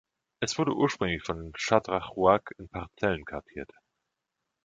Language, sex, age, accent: German, male, 30-39, Deutschland Deutsch